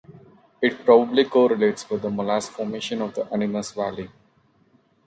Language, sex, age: English, male, 19-29